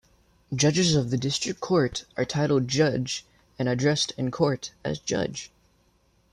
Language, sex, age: English, male, under 19